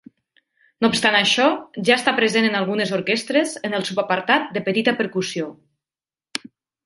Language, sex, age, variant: Catalan, female, 30-39, Nord-Occidental